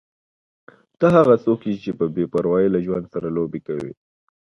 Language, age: Pashto, 19-29